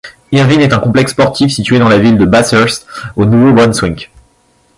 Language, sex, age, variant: French, male, 30-39, Français de métropole